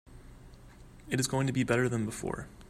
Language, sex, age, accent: English, male, under 19, United States English